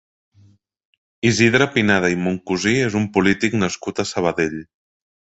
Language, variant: Catalan, Central